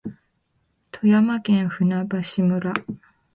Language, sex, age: Japanese, female, 19-29